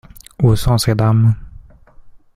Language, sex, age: French, male, 19-29